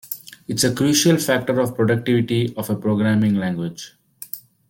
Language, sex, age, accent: English, male, 19-29, India and South Asia (India, Pakistan, Sri Lanka)